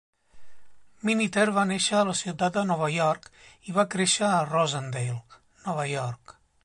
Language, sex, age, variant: Catalan, male, 40-49, Central